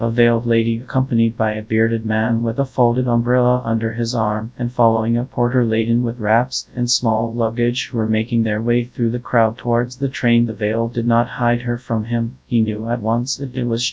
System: TTS, FastPitch